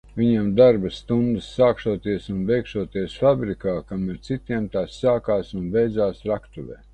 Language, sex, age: Latvian, male, 60-69